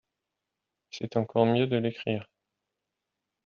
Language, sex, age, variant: French, male, 19-29, Français de métropole